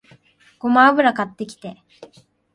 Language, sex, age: Japanese, female, 19-29